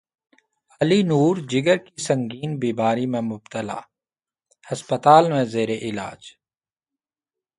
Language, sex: Urdu, male